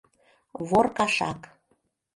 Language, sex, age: Mari, female, 30-39